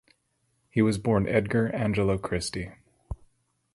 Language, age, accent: English, 30-39, Canadian English